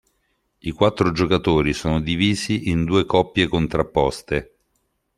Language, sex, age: Italian, male, 50-59